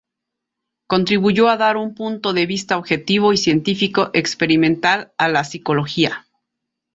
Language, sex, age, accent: Spanish, female, 40-49, México